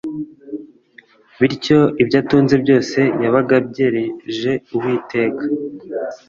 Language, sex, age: Kinyarwanda, female, under 19